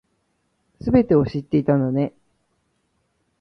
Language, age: Japanese, 19-29